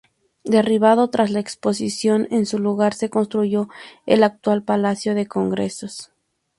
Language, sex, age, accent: Spanish, female, 19-29, México